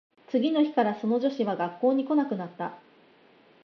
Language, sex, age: Japanese, female, 30-39